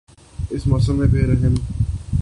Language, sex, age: Urdu, male, 19-29